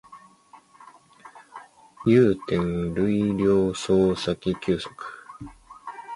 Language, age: Chinese, 19-29